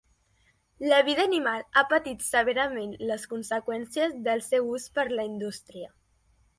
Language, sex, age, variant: Catalan, female, 40-49, Central